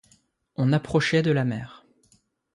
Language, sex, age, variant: French, male, 19-29, Français de métropole